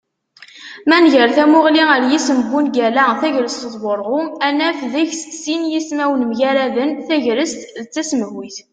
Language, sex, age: Kabyle, female, 19-29